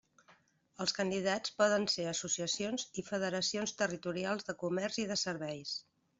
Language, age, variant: Catalan, 50-59, Central